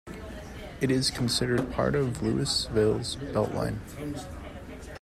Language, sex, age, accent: English, male, under 19, United States English